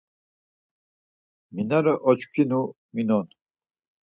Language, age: Laz, 60-69